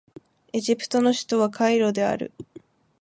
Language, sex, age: Japanese, female, 19-29